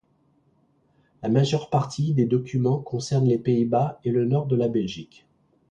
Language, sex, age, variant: French, male, 50-59, Français de métropole